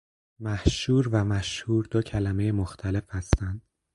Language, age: Persian, 19-29